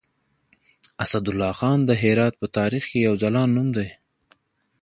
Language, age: Pashto, 30-39